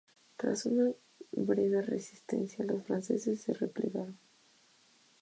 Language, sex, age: Spanish, female, 19-29